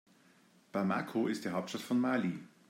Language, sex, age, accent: German, male, 50-59, Deutschland Deutsch